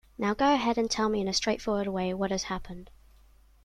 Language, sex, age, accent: English, female, under 19, England English